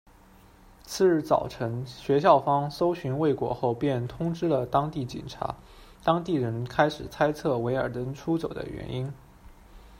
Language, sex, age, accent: Chinese, male, 19-29, 出生地：浙江省